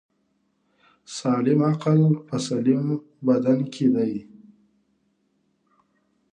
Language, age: Pashto, 30-39